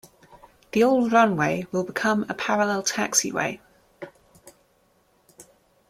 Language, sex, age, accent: English, female, 30-39, England English